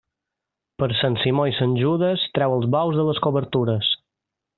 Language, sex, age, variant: Catalan, male, 19-29, Balear